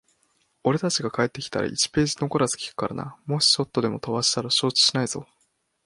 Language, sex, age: Japanese, male, 19-29